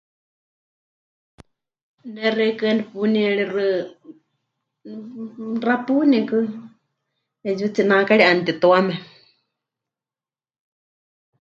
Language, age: Huichol, 30-39